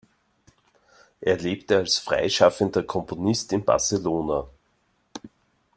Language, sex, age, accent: German, male, 40-49, Österreichisches Deutsch